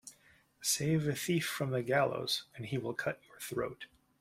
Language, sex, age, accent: English, male, 40-49, United States English